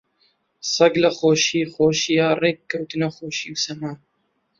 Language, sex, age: Central Kurdish, male, 19-29